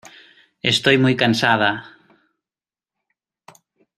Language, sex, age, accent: Spanish, male, 30-39, España: Norte peninsular (Asturias, Castilla y León, Cantabria, País Vasco, Navarra, Aragón, La Rioja, Guadalajara, Cuenca)